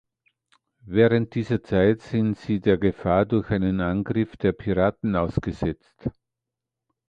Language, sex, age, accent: German, male, 60-69, Österreichisches Deutsch